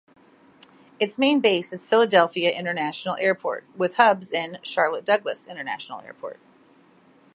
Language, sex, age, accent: English, female, 40-49, United States English